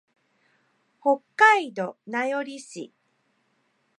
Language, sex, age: Japanese, female, 50-59